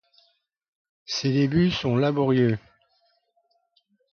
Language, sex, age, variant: French, male, 80-89, Français de métropole